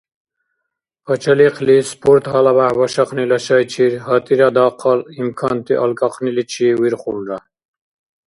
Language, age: Dargwa, 50-59